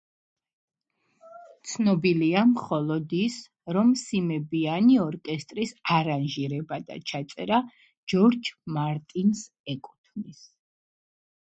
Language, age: Georgian, under 19